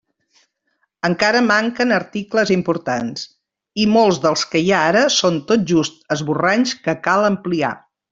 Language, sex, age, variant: Catalan, female, 50-59, Central